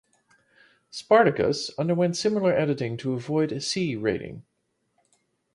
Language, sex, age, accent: English, male, 40-49, United States English